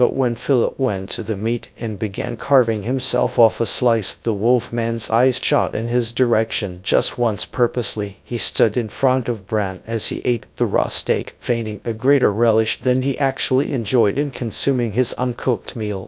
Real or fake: fake